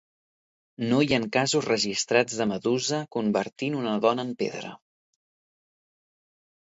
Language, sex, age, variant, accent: Catalan, male, 19-29, Central, central